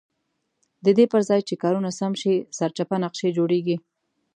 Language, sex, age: Pashto, female, 19-29